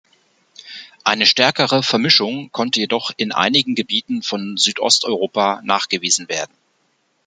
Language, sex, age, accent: German, male, 40-49, Deutschland Deutsch